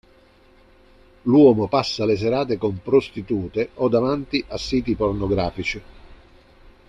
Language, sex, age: Italian, male, 50-59